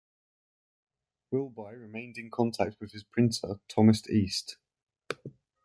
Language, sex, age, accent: English, male, 19-29, England English